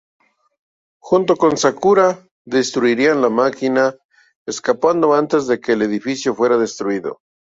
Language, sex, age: Spanish, male, 50-59